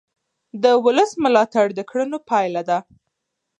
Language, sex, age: Pashto, female, under 19